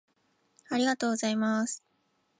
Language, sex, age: Japanese, female, 19-29